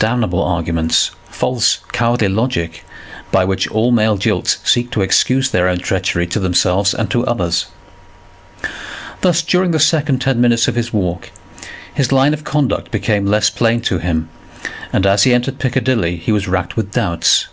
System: none